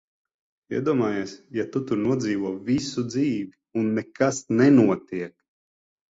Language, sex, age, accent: Latvian, male, 30-39, Riga; Dzimtā valoda; nav